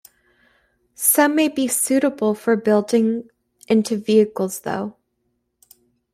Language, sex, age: English, female, 19-29